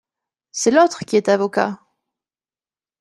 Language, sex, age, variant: French, female, 30-39, Français de métropole